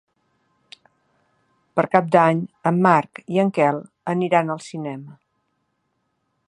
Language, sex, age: Catalan, female, 60-69